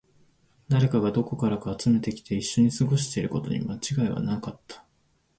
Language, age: Japanese, 19-29